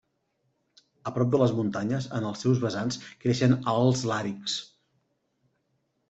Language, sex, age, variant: Catalan, male, 50-59, Central